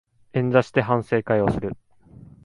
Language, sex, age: Japanese, male, 19-29